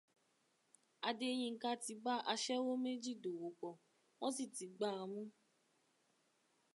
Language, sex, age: Yoruba, female, 19-29